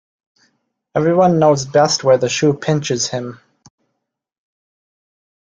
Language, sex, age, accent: English, male, 19-29, Canadian English